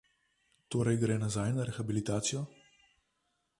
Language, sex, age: Slovenian, male, 30-39